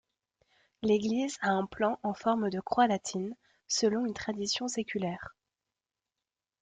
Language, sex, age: French, female, 19-29